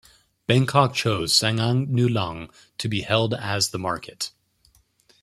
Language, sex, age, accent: English, male, 19-29, United States English